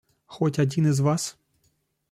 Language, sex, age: Russian, male, 30-39